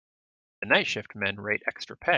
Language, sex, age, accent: English, male, 40-49, United States English